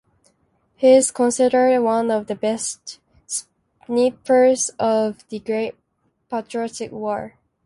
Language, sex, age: English, female, 19-29